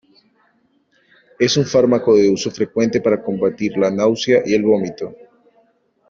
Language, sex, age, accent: Spanish, male, 30-39, Andino-Pacífico: Colombia, Perú, Ecuador, oeste de Bolivia y Venezuela andina